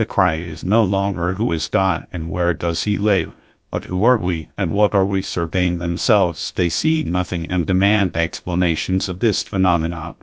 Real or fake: fake